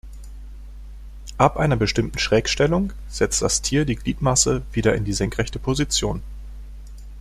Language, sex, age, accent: German, male, 40-49, Deutschland Deutsch